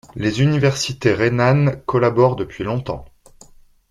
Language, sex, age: French, male, 30-39